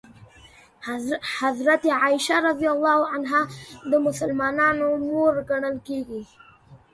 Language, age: Pashto, 40-49